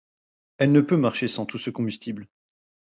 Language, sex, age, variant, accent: French, male, 30-39, Français d'Europe, Français de Belgique